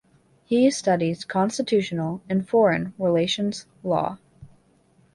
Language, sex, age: English, female, 19-29